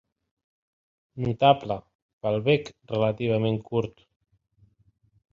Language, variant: Catalan, Central